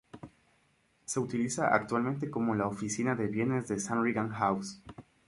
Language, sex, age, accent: Spanish, male, 19-29, América central